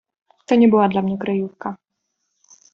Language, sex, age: Polish, female, 19-29